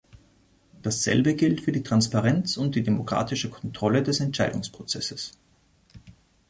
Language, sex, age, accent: German, male, 30-39, Österreichisches Deutsch